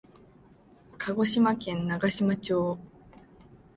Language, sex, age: Japanese, female, 19-29